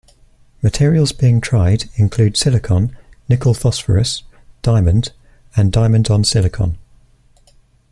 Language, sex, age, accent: English, male, 19-29, England English